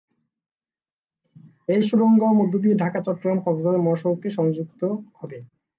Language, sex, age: Bengali, male, 19-29